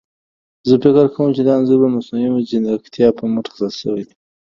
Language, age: Pashto, 19-29